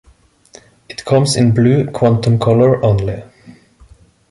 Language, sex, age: English, male, 30-39